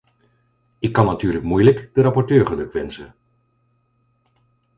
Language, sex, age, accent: Dutch, male, 50-59, Nederlands Nederlands